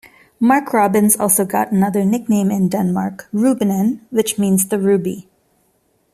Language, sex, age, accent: English, female, 30-39, India and South Asia (India, Pakistan, Sri Lanka)